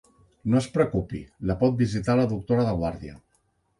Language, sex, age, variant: Catalan, male, 50-59, Central